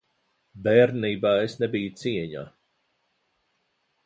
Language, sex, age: Latvian, male, 40-49